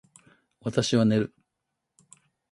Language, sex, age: Japanese, male, 70-79